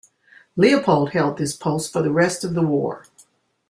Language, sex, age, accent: English, female, 60-69, United States English